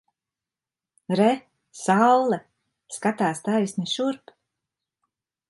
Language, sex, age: Latvian, female, 50-59